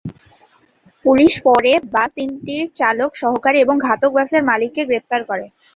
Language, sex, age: Bengali, female, under 19